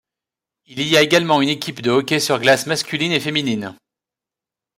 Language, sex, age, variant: French, male, 40-49, Français de métropole